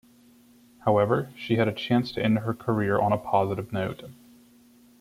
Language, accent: English, United States English